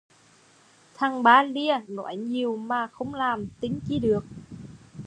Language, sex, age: Vietnamese, female, 30-39